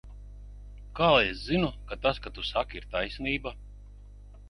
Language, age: Latvian, 60-69